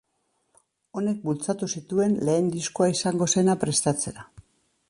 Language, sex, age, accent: Basque, female, 60-69, Mendebalekoa (Araba, Bizkaia, Gipuzkoako mendebaleko herri batzuk)